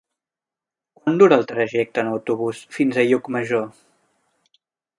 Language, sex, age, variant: Catalan, male, 19-29, Central